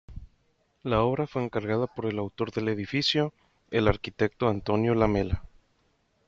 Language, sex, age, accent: Spanish, male, 19-29, México